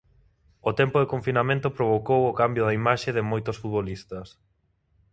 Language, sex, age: Galician, male, 19-29